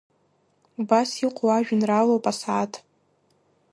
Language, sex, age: Abkhazian, female, under 19